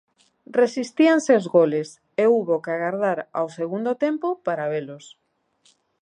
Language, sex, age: Galician, female, 40-49